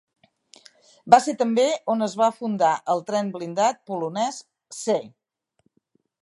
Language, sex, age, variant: Catalan, female, 50-59, Central